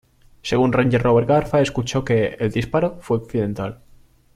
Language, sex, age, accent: Spanish, male, 19-29, España: Centro-Sur peninsular (Madrid, Toledo, Castilla-La Mancha)